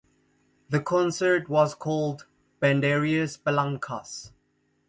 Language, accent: English, Southern African (South Africa, Zimbabwe, Namibia)